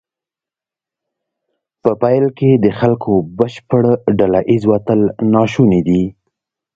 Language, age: Pashto, 19-29